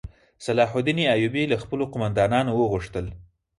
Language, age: Pashto, 19-29